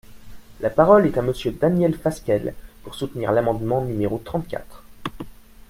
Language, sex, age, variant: French, male, 19-29, Français de métropole